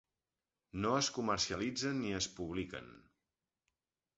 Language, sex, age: Catalan, male, 50-59